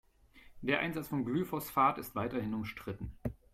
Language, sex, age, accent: German, male, 30-39, Deutschland Deutsch